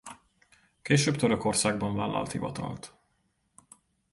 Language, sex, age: Hungarian, male, 30-39